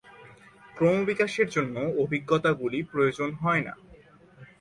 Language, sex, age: Bengali, male, 19-29